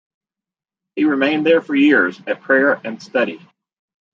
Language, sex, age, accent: English, male, 50-59, United States English